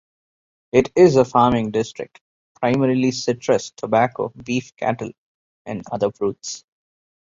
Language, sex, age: English, male, 19-29